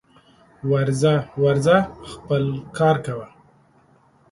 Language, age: Pashto, 40-49